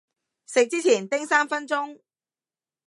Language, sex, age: Cantonese, female, 30-39